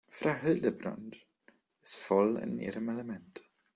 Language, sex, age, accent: German, male, 19-29, Deutschland Deutsch